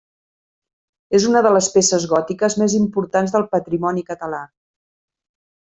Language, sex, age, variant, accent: Catalan, female, 50-59, Central, central